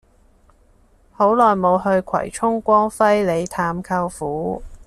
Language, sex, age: Cantonese, female, 30-39